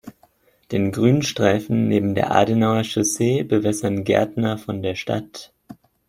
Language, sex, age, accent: German, male, 19-29, Deutschland Deutsch